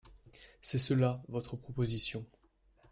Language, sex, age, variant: French, male, 19-29, Français de métropole